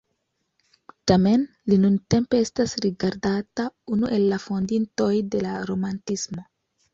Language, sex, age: Esperanto, female, 19-29